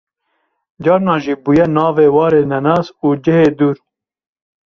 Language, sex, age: Kurdish, male, 30-39